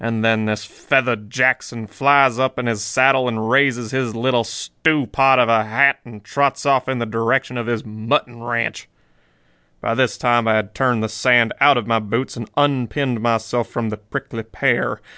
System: none